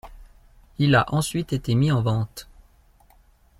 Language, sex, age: French, male, 30-39